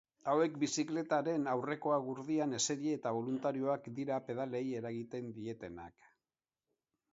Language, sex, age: Basque, male, 50-59